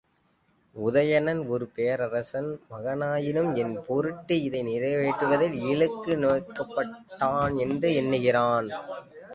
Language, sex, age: Tamil, male, 19-29